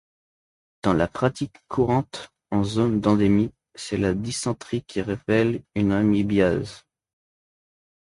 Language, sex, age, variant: French, male, under 19, Français de métropole